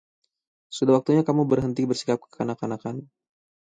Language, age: Indonesian, 19-29